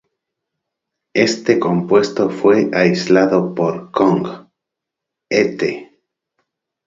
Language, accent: Spanish, España: Centro-Sur peninsular (Madrid, Toledo, Castilla-La Mancha)